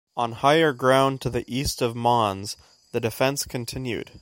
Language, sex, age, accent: English, male, 19-29, Canadian English